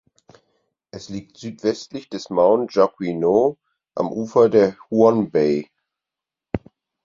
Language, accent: German, Deutschland Deutsch